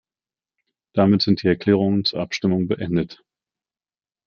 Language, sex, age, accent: German, male, 40-49, Deutschland Deutsch